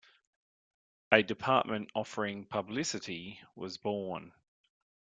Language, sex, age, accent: English, male, 30-39, Australian English